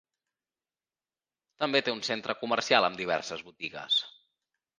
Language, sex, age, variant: Catalan, male, 19-29, Central